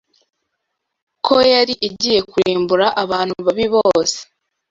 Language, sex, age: Kinyarwanda, female, 19-29